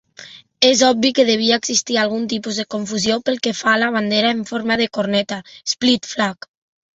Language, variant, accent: Catalan, Septentrional, Lleidatà